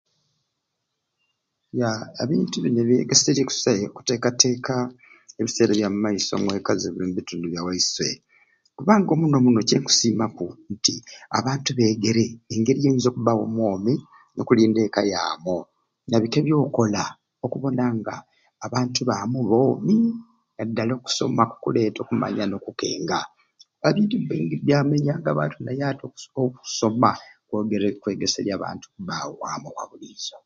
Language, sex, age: Ruuli, male, 70-79